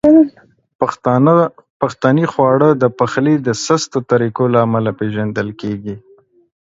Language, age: Pashto, 30-39